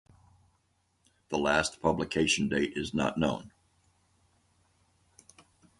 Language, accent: English, United States English